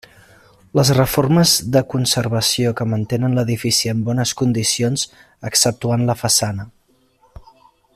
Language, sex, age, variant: Catalan, male, 30-39, Central